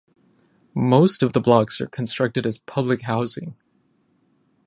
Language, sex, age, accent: English, male, 19-29, United States English